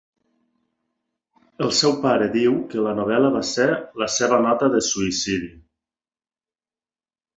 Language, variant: Catalan, Nord-Occidental